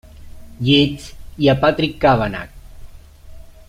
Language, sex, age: Spanish, male, 30-39